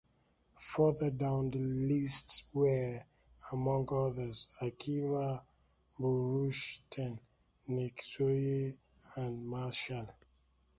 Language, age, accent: English, 19-29, United States English; England English